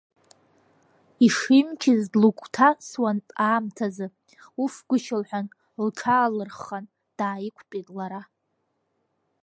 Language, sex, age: Abkhazian, female, under 19